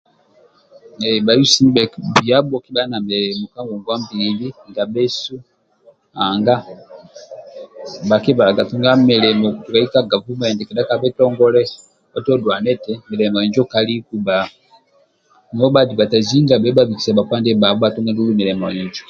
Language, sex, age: Amba (Uganda), male, 30-39